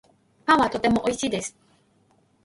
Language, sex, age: Japanese, female, 19-29